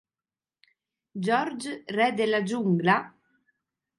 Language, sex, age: Italian, female, 30-39